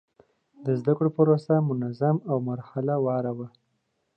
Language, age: Pashto, 19-29